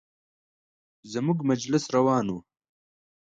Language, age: Pashto, 19-29